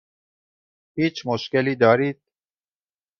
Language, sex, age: Persian, male, 40-49